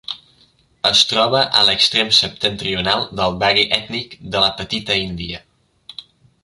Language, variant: Catalan, Septentrional